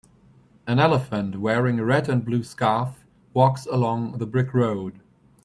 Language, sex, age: English, male, 30-39